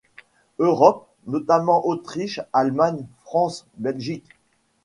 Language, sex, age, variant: French, male, 40-49, Français de métropole